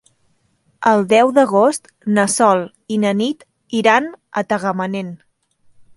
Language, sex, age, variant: Catalan, female, 19-29, Central